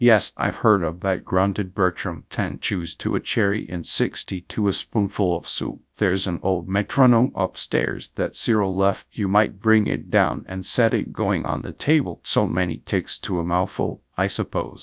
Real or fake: fake